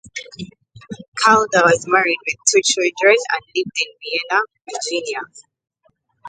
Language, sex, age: English, female, 19-29